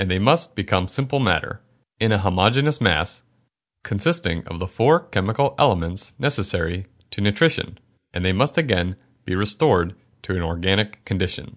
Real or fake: real